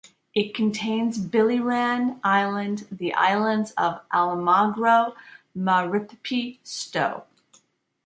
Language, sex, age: English, female, 40-49